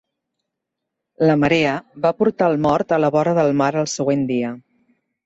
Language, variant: Catalan, Central